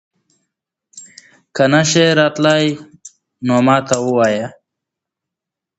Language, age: Pashto, 19-29